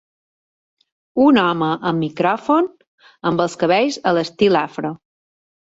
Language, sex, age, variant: Catalan, female, 40-49, Balear